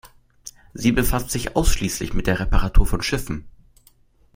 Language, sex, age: German, male, under 19